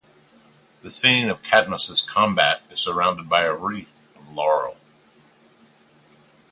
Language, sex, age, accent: English, male, 40-49, United States English